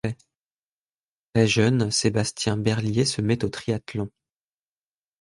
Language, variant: French, Français de métropole